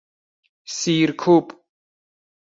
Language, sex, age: Persian, male, 40-49